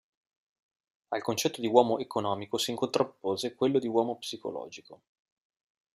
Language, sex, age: Italian, male, 30-39